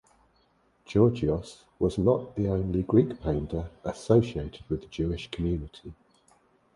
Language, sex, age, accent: English, male, 60-69, England English